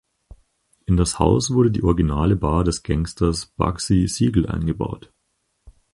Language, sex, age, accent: German, male, 19-29, Deutschland Deutsch